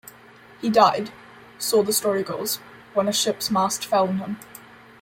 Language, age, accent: English, under 19, Scottish English